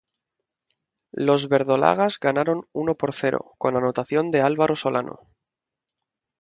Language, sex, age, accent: Spanish, male, 19-29, España: Centro-Sur peninsular (Madrid, Toledo, Castilla-La Mancha)